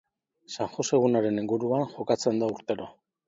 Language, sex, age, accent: Basque, male, 40-49, Mendebalekoa (Araba, Bizkaia, Gipuzkoako mendebaleko herri batzuk)